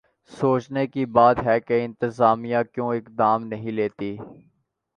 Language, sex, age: Urdu, male, 19-29